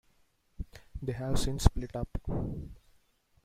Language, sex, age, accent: English, male, 19-29, India and South Asia (India, Pakistan, Sri Lanka)